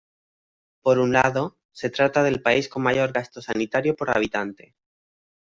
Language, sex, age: Spanish, male, 19-29